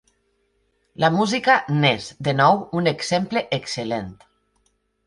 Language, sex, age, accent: Catalan, female, 30-39, valencià